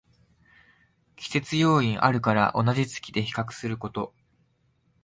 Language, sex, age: Japanese, male, 19-29